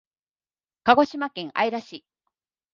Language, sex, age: Japanese, female, 40-49